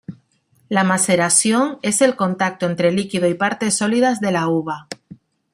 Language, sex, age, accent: Spanish, female, 40-49, España: Islas Canarias